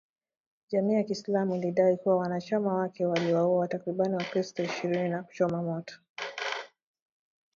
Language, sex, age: Swahili, female, 19-29